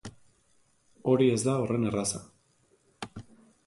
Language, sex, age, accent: Basque, male, 30-39, Erdialdekoa edo Nafarra (Gipuzkoa, Nafarroa)